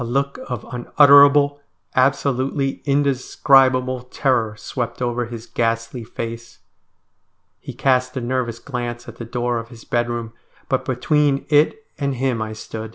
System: none